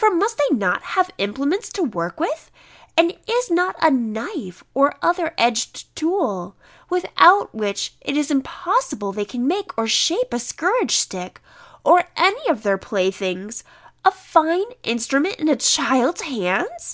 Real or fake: real